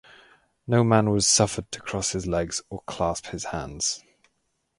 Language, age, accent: English, 19-29, England English